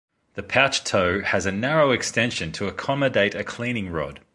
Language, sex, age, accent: English, male, 30-39, Australian English